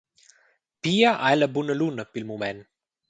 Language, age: Romansh, 30-39